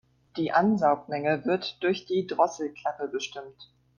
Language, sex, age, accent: German, female, 19-29, Deutschland Deutsch